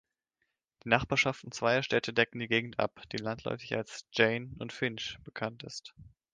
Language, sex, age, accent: German, male, 19-29, Deutschland Deutsch